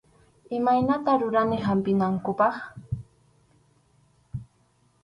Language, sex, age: Arequipa-La Unión Quechua, female, under 19